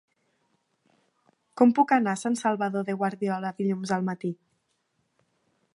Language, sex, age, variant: Catalan, female, 19-29, Nord-Occidental